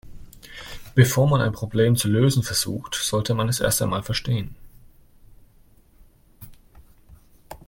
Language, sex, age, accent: German, male, 19-29, Deutschland Deutsch